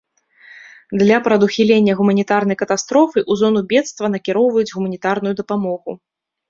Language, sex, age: Belarusian, female, 30-39